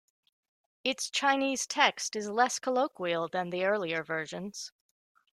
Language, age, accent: English, 30-39, United States English